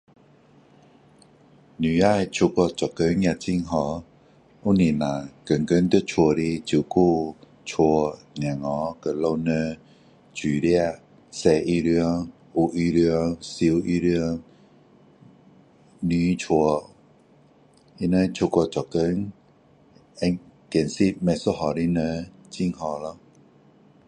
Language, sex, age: Min Dong Chinese, male, 50-59